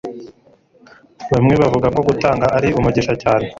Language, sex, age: Kinyarwanda, male, 19-29